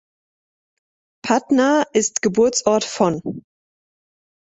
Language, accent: German, Deutschland Deutsch